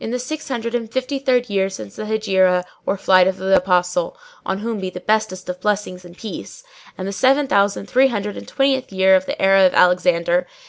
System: none